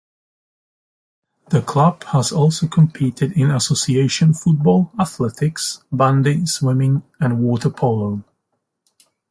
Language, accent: English, England English